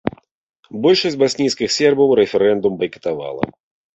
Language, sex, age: Belarusian, male, 30-39